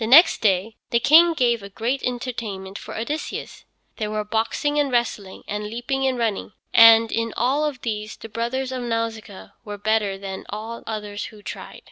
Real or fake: real